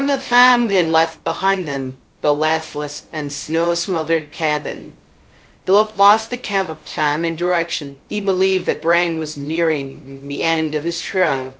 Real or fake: fake